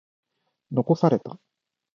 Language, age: Japanese, 19-29